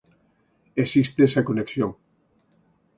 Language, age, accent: Galician, 50-59, Central (gheada)